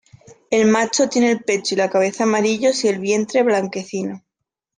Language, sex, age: Spanish, female, 19-29